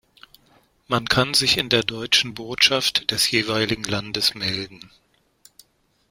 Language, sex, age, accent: German, male, 50-59, Deutschland Deutsch